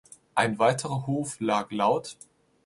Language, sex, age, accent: German, male, 19-29, Deutschland Deutsch